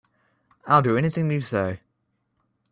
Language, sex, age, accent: English, male, under 19, United States English